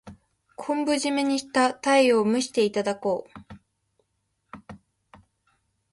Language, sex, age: Japanese, female, 19-29